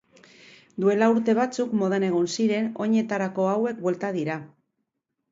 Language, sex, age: Basque, female, 50-59